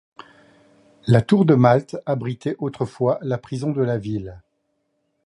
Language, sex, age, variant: French, male, 50-59, Français de métropole